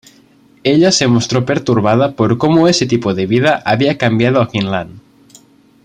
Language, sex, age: Spanish, male, 19-29